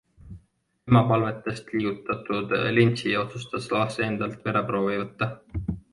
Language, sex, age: Estonian, male, 19-29